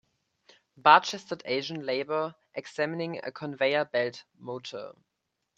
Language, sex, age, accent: English, male, 19-29, United States English